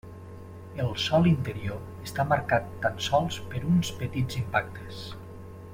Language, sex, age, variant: Catalan, male, 40-49, Septentrional